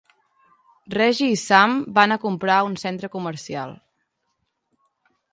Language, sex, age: Catalan, male, 40-49